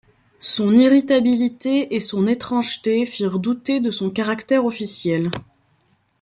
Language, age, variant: French, 19-29, Français de métropole